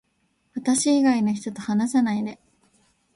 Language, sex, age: Japanese, female, under 19